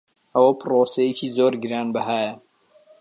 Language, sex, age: Central Kurdish, male, 19-29